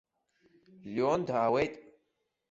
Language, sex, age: Abkhazian, male, under 19